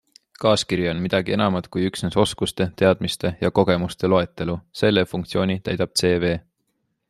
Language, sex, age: Estonian, male, 19-29